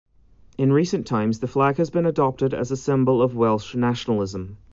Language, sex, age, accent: English, male, 30-39, Canadian English